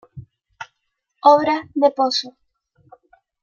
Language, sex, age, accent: Spanish, female, under 19, Chileno: Chile, Cuyo